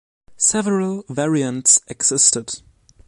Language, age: English, under 19